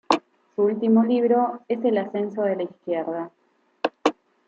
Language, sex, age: Spanish, female, 19-29